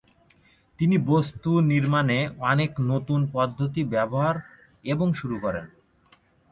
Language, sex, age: Bengali, male, 19-29